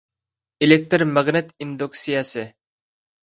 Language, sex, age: Uyghur, male, 30-39